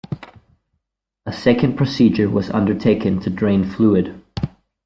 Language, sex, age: English, male, 19-29